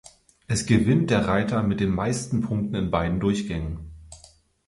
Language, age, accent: German, 19-29, Deutschland Deutsch